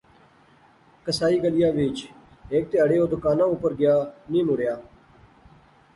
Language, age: Pahari-Potwari, 40-49